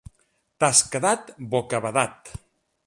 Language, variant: Catalan, Central